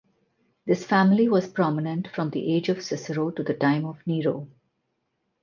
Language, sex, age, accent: English, female, 40-49, India and South Asia (India, Pakistan, Sri Lanka)